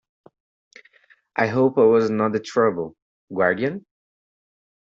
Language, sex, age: English, male, under 19